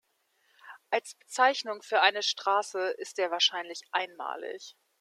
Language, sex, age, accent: German, female, 30-39, Deutschland Deutsch